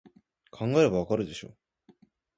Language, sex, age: Japanese, male, under 19